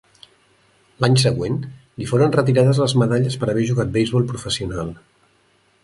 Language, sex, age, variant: Catalan, male, 50-59, Central